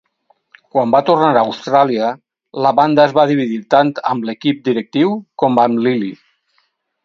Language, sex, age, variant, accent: Catalan, male, 50-59, Valencià meridional, valencià